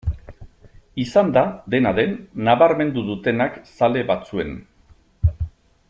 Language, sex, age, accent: Basque, male, 50-59, Mendebalekoa (Araba, Bizkaia, Gipuzkoako mendebaleko herri batzuk)